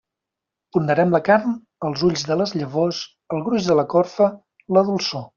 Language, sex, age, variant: Catalan, male, 40-49, Central